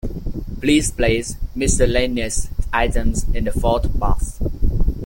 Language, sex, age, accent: English, male, 19-29, United States English